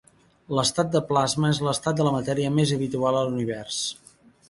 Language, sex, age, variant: Catalan, male, 50-59, Central